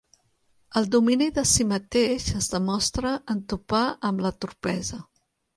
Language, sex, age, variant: Catalan, female, 40-49, Central